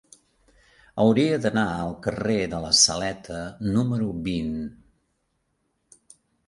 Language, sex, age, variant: Catalan, male, 50-59, Central